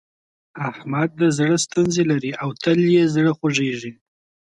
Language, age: Pashto, 19-29